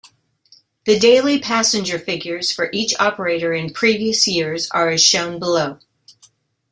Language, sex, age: English, female, 60-69